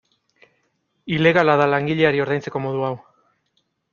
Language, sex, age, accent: Basque, male, 19-29, Mendebalekoa (Araba, Bizkaia, Gipuzkoako mendebaleko herri batzuk)